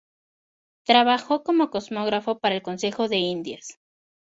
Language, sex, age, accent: Spanish, female, 19-29, México